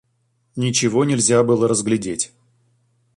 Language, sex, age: Russian, male, 40-49